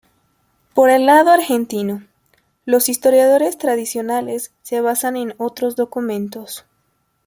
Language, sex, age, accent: Spanish, female, 19-29, Andino-Pacífico: Colombia, Perú, Ecuador, oeste de Bolivia y Venezuela andina